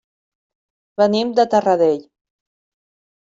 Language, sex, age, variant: Catalan, female, 40-49, Central